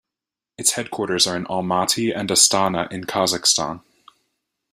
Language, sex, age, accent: English, male, 19-29, United States English